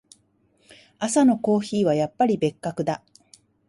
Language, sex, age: Japanese, female, 50-59